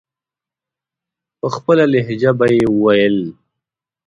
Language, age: Pashto, 19-29